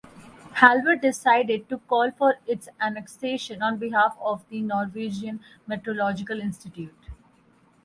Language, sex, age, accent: English, female, 19-29, India and South Asia (India, Pakistan, Sri Lanka)